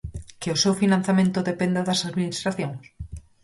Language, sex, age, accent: Galician, female, 30-39, Normativo (estándar)